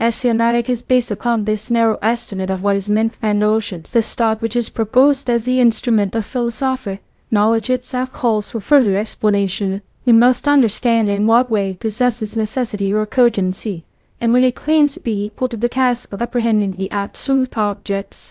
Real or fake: fake